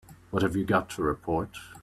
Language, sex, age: English, male, 19-29